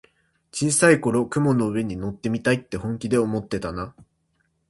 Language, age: Japanese, 19-29